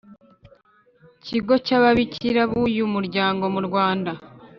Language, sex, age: Kinyarwanda, female, 19-29